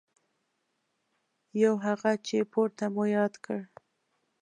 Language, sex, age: Pashto, female, 19-29